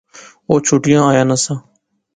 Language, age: Pahari-Potwari, 19-29